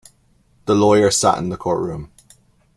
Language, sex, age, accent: English, male, 30-39, Irish English